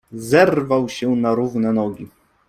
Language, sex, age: Polish, male, 30-39